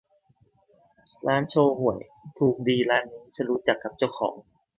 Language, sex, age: Thai, male, 19-29